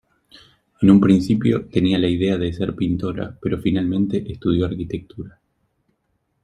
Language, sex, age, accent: Spanish, male, 19-29, Rioplatense: Argentina, Uruguay, este de Bolivia, Paraguay